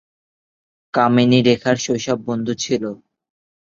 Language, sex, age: Bengali, male, under 19